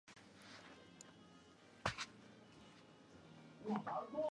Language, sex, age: English, female, 19-29